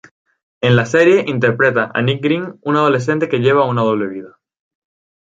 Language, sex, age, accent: Spanish, male, 19-29, España: Islas Canarias